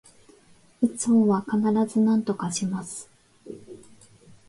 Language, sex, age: Japanese, female, 30-39